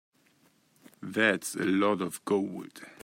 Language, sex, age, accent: English, male, 19-29, Canadian English